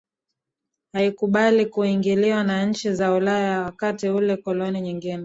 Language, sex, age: Swahili, female, 19-29